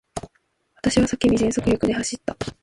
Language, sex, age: Japanese, female, 19-29